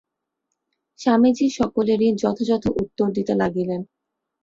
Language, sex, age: Bengali, female, 19-29